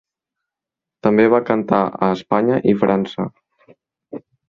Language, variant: Catalan, Central